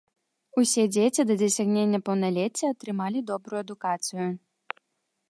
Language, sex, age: Belarusian, female, 19-29